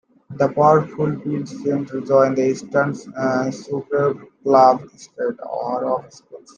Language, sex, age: English, male, 19-29